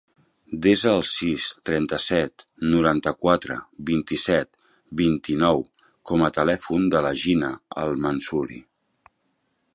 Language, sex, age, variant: Catalan, male, 40-49, Central